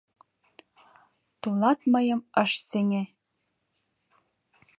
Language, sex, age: Mari, female, 19-29